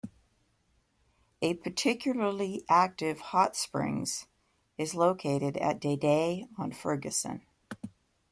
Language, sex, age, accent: English, female, 50-59, United States English